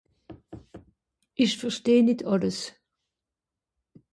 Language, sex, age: Swiss German, female, 60-69